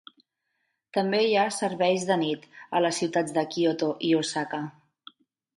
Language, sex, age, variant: Catalan, female, 30-39, Central